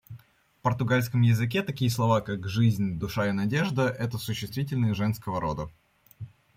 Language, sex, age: Russian, male, under 19